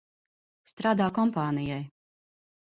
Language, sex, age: Latvian, female, 30-39